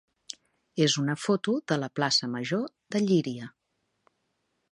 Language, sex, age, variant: Catalan, female, 40-49, Central